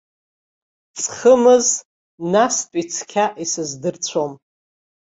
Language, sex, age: Abkhazian, female, 60-69